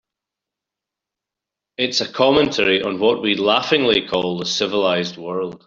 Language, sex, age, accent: English, male, 50-59, Scottish English